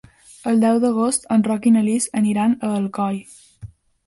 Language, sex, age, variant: Catalan, female, under 19, Balear